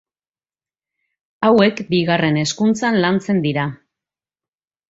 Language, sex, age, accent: Basque, female, 40-49, Mendebalekoa (Araba, Bizkaia, Gipuzkoako mendebaleko herri batzuk)